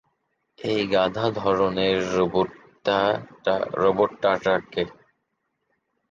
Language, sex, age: Bengali, male, 19-29